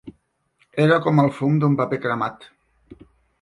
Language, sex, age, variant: Catalan, male, 40-49, Central